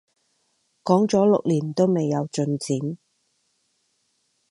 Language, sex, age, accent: Cantonese, female, 30-39, 广州音